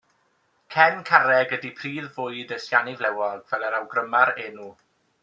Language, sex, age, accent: Welsh, male, 19-29, Y Deyrnas Unedig Cymraeg